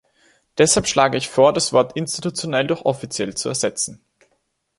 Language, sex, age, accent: German, male, 19-29, Österreichisches Deutsch